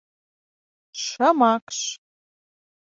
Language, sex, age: Mari, female, 19-29